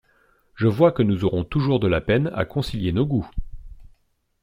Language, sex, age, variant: French, male, 40-49, Français de métropole